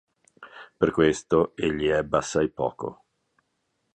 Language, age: Italian, 50-59